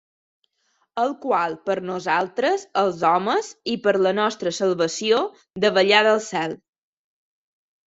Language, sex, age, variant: Catalan, female, 30-39, Balear